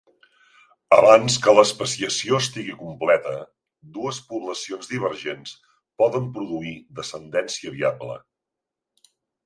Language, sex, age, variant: Catalan, male, 60-69, Central